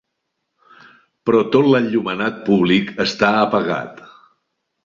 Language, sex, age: Catalan, male, 60-69